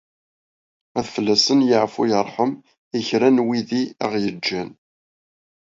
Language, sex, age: Kabyle, male, 19-29